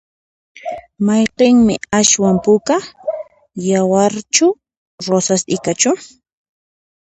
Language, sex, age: Puno Quechua, female, 30-39